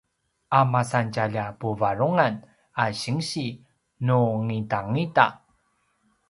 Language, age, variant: Paiwan, 30-39, pinayuanan a kinaikacedasan (東排灣語)